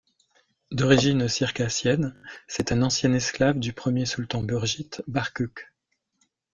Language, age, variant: French, 40-49, Français de métropole